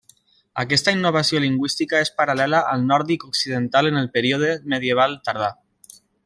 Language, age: Catalan, 19-29